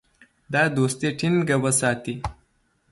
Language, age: Pashto, 19-29